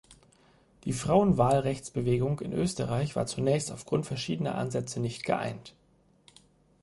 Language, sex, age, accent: German, male, 19-29, Deutschland Deutsch